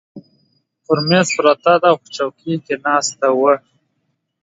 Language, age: Pashto, 19-29